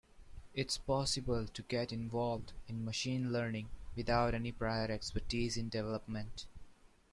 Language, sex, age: English, male, 19-29